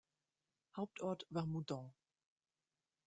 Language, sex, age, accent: German, female, 40-49, Deutschland Deutsch